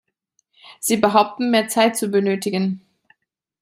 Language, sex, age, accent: German, female, 30-39, Deutschland Deutsch